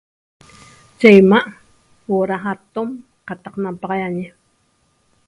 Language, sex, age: Toba, female, 40-49